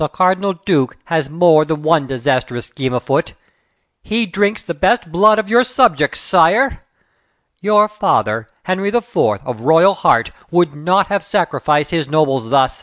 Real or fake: real